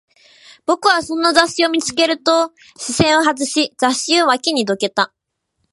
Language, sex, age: Japanese, female, under 19